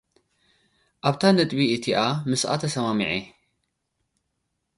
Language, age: Tigrinya, 19-29